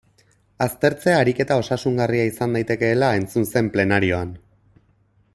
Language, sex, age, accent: Basque, male, 30-39, Erdialdekoa edo Nafarra (Gipuzkoa, Nafarroa)